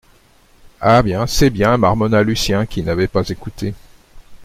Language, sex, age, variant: French, male, 60-69, Français de métropole